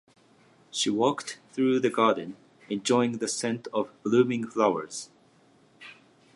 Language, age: Japanese, 40-49